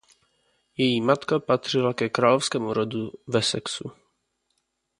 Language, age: Czech, 19-29